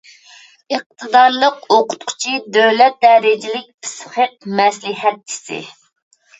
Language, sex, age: Uyghur, female, 19-29